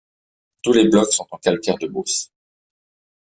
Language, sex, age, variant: French, male, 40-49, Français de métropole